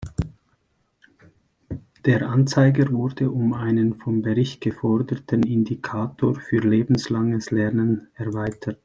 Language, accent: German, Schweizerdeutsch